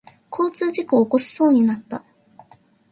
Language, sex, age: Japanese, female, 19-29